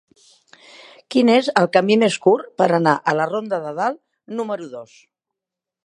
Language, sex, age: Catalan, female, 70-79